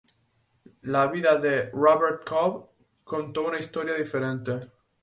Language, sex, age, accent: Spanish, male, 19-29, España: Islas Canarias